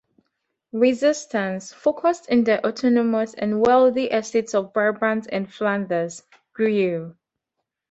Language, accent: English, Southern African (South Africa, Zimbabwe, Namibia)